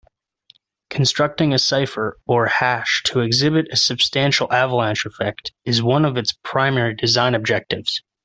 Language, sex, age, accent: English, male, 19-29, United States English